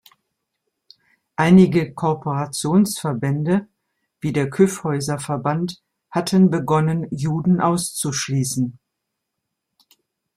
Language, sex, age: German, female, 60-69